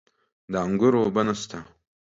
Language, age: Pashto, 19-29